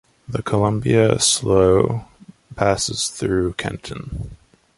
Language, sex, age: English, male, 19-29